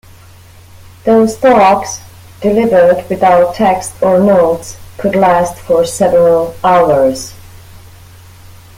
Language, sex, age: English, female, 30-39